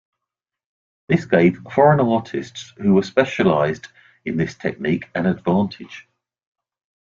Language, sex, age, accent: English, male, 50-59, England English